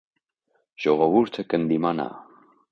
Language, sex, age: Armenian, male, 30-39